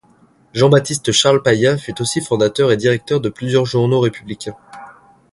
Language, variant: French, Français de métropole